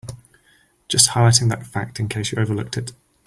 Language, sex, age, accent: English, male, 40-49, England English